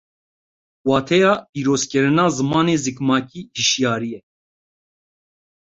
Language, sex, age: Kurdish, male, 19-29